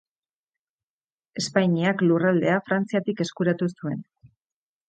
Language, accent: Basque, Erdialdekoa edo Nafarra (Gipuzkoa, Nafarroa)